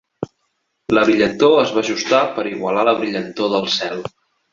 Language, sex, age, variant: Catalan, male, 19-29, Nord-Occidental